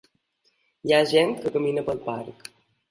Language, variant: Catalan, Balear